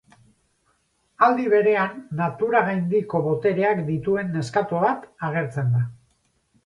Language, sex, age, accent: Basque, male, 50-59, Mendebalekoa (Araba, Bizkaia, Gipuzkoako mendebaleko herri batzuk)